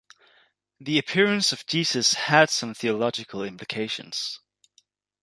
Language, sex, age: English, male, under 19